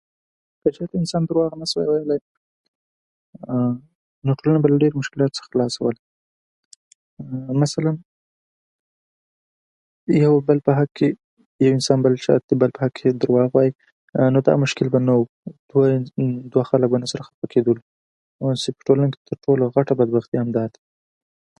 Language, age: Pashto, 19-29